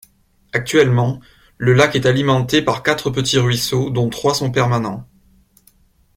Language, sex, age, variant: French, male, 19-29, Français de métropole